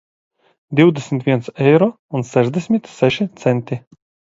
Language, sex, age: Latvian, male, 40-49